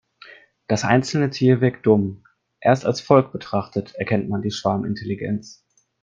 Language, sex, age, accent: German, male, 30-39, Deutschland Deutsch